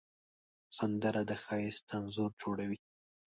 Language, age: Pashto, 19-29